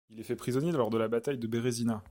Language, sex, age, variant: French, male, 19-29, Français de métropole